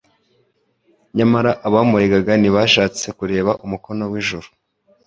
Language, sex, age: Kinyarwanda, male, 19-29